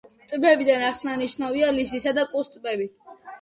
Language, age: Georgian, under 19